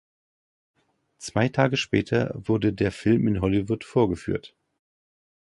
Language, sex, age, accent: German, male, 50-59, Deutschland Deutsch